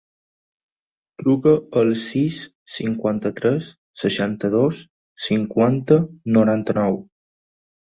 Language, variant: Catalan, Balear